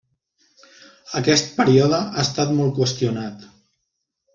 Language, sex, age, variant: Catalan, male, 50-59, Central